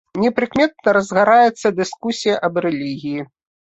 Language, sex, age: Belarusian, female, 40-49